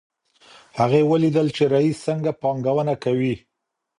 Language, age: Pashto, 50-59